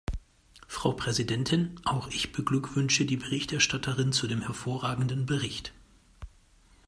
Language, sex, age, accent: German, male, 40-49, Deutschland Deutsch